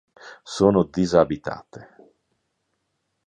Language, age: Italian, 50-59